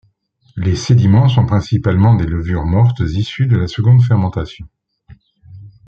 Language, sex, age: French, male, 40-49